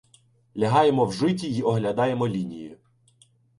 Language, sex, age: Ukrainian, male, 19-29